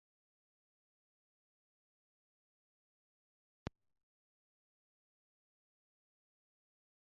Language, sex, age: Bengali, male, 30-39